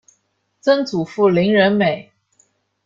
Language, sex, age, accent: Chinese, female, 19-29, 出生地：上海市